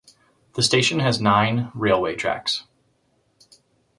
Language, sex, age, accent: English, male, 30-39, United States English